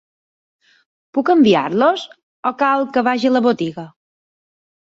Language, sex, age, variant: Catalan, female, 40-49, Balear